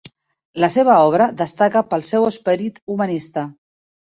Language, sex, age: Catalan, female, 50-59